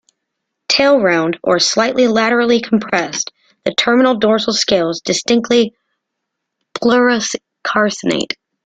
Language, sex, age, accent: English, female, 30-39, United States English